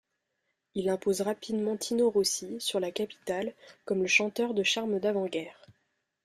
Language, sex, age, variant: French, female, under 19, Français de métropole